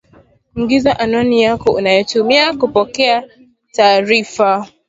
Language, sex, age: Swahili, female, 19-29